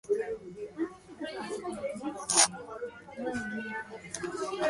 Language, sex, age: English, female, 19-29